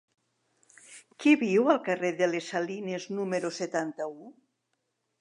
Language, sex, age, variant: Catalan, female, 60-69, Central